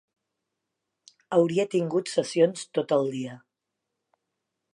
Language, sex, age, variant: Catalan, female, 40-49, Central